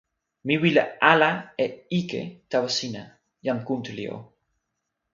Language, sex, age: Toki Pona, male, 19-29